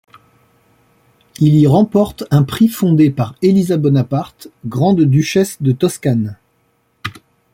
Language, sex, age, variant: French, male, 40-49, Français de métropole